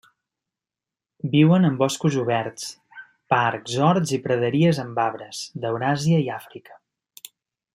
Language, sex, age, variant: Catalan, male, 30-39, Central